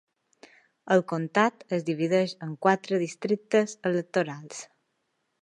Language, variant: Catalan, Balear